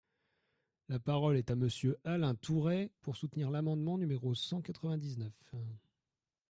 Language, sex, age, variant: French, male, 30-39, Français de métropole